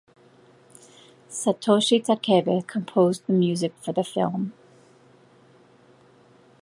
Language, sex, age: English, female, 40-49